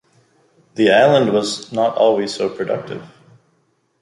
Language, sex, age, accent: English, male, 30-39, Canadian English